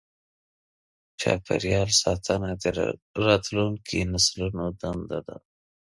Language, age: Pashto, 19-29